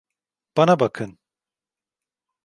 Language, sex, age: Turkish, male, 30-39